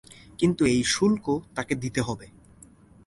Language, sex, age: Bengali, male, 19-29